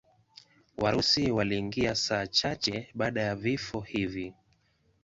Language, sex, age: Swahili, male, 19-29